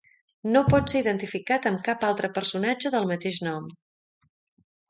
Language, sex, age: Catalan, female, 40-49